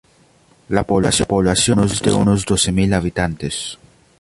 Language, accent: Spanish, Andino-Pacífico: Colombia, Perú, Ecuador, oeste de Bolivia y Venezuela andina